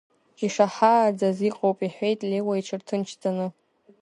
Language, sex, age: Abkhazian, female, under 19